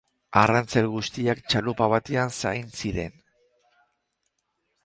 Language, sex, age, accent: Basque, male, 60-69, Erdialdekoa edo Nafarra (Gipuzkoa, Nafarroa)